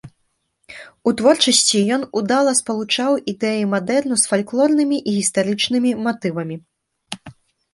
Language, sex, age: Belarusian, female, 70-79